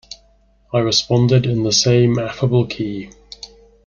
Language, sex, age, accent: English, male, 30-39, England English